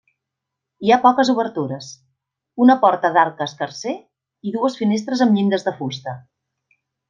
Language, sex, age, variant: Catalan, female, 40-49, Central